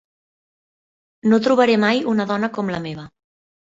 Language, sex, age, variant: Catalan, female, 30-39, Central